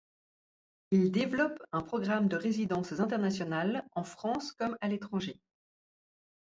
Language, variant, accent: French, Français d'Europe, Français de Suisse